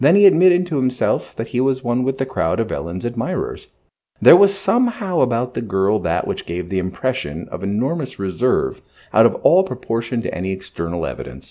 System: none